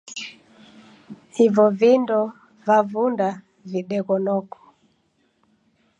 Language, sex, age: Taita, female, 60-69